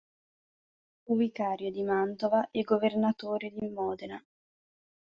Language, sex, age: Italian, female, 19-29